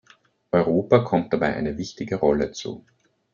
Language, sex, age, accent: German, male, 30-39, Österreichisches Deutsch